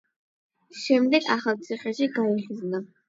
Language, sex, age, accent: Georgian, male, under 19, ჩვეულებრივი